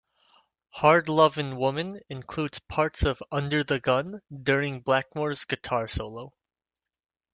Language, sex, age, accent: English, male, 19-29, United States English